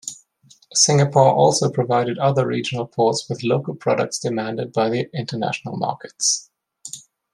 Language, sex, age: English, male, 19-29